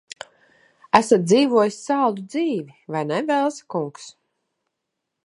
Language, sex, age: Latvian, female, 40-49